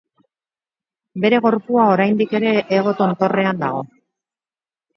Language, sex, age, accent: Basque, female, 50-59, Mendebalekoa (Araba, Bizkaia, Gipuzkoako mendebaleko herri batzuk)